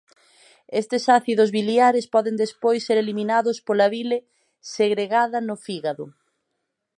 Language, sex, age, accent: Galician, female, 19-29, Atlántico (seseo e gheada)